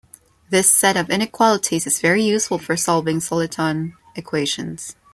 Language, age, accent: English, 19-29, Filipino